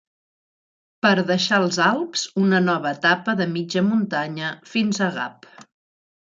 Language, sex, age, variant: Catalan, female, 50-59, Central